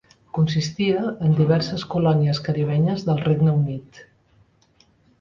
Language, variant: Catalan, Central